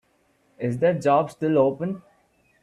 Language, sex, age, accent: English, male, 19-29, India and South Asia (India, Pakistan, Sri Lanka)